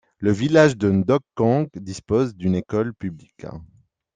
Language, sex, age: French, male, 30-39